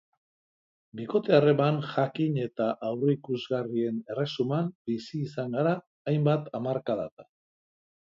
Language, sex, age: Basque, male, 60-69